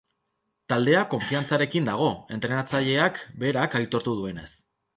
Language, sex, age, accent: Basque, male, 30-39, Erdialdekoa edo Nafarra (Gipuzkoa, Nafarroa)